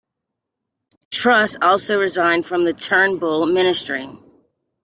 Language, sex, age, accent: English, female, 40-49, United States English